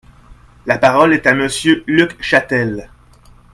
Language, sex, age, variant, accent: French, male, 40-49, Français d'Amérique du Nord, Français du Canada